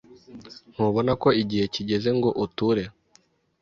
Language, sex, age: Kinyarwanda, male, 30-39